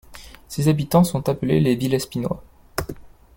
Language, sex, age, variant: French, male, 19-29, Français de métropole